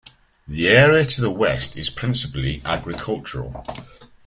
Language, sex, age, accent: English, male, 50-59, England English